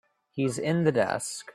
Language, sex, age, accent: English, male, 19-29, United States English